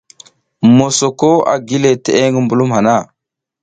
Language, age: South Giziga, 30-39